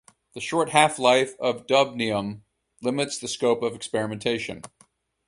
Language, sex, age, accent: English, male, 30-39, United States English